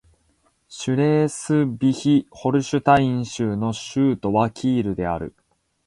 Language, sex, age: Japanese, male, 19-29